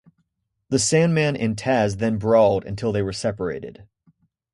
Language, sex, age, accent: English, male, 19-29, United States English